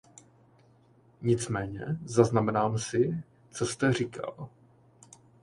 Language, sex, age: Czech, male, 30-39